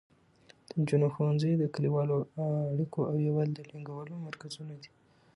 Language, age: Pashto, 19-29